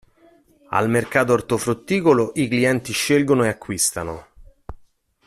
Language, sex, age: Italian, male, 40-49